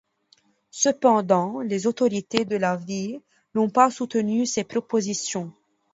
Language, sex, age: French, female, under 19